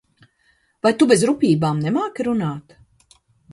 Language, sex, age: Latvian, female, 50-59